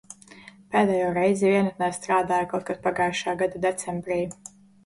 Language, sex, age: Latvian, female, 19-29